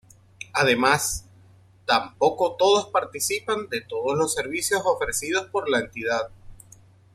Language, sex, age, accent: Spanish, male, 40-49, Caribe: Cuba, Venezuela, Puerto Rico, República Dominicana, Panamá, Colombia caribeña, México caribeño, Costa del golfo de México